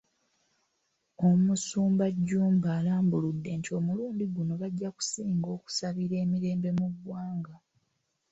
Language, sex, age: Ganda, female, 19-29